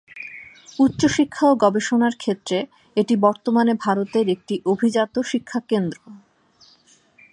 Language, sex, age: Bengali, female, 40-49